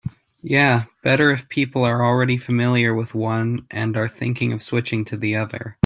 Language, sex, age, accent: English, male, under 19, United States English